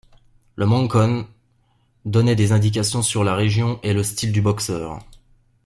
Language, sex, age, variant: French, male, 30-39, Français de métropole